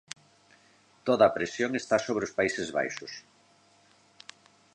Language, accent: Galician, Normativo (estándar)